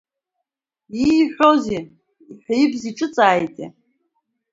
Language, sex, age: Abkhazian, female, 30-39